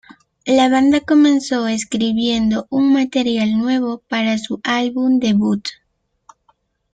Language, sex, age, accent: Spanish, female, 19-29, América central